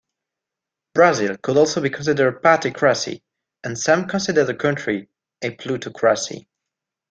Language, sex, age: English, male, 19-29